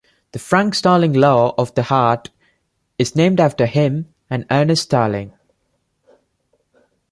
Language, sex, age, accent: English, male, 19-29, India and South Asia (India, Pakistan, Sri Lanka)